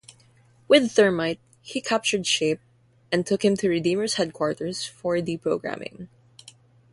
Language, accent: English, Filipino